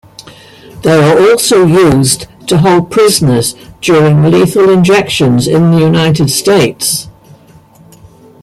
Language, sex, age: English, female, 70-79